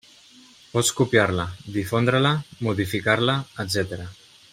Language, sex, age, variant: Catalan, male, 30-39, Central